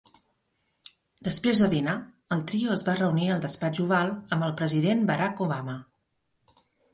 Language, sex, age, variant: Catalan, female, 40-49, Central